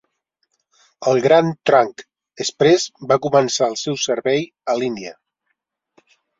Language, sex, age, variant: Catalan, male, 40-49, Central